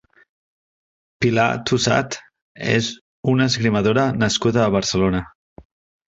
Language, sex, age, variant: Catalan, male, 30-39, Central